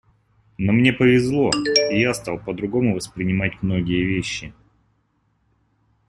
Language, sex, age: Russian, male, 19-29